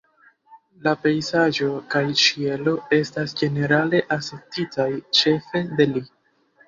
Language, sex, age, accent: Esperanto, male, 19-29, Internacia